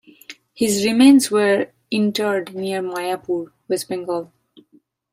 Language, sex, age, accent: English, female, 30-39, India and South Asia (India, Pakistan, Sri Lanka)